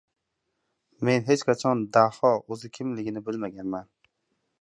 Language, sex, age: Uzbek, male, 19-29